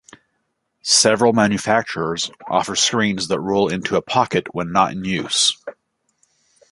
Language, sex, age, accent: English, male, 30-39, United States English